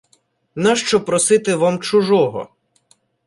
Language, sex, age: Ukrainian, male, under 19